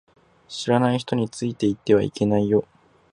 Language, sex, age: Japanese, male, 19-29